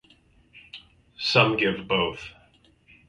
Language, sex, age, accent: English, male, 40-49, United States English